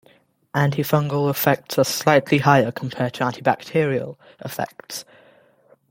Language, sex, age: English, male, under 19